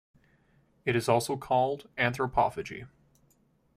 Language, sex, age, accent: English, male, 19-29, United States English